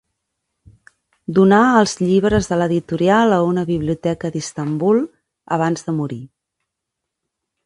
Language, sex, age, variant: Catalan, male, 30-39, Central